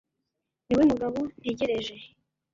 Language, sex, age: Kinyarwanda, female, 19-29